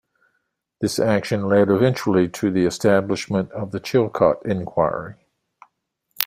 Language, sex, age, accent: English, male, 60-69, United States English